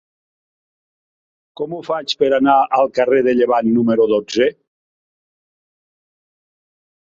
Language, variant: Catalan, Nord-Occidental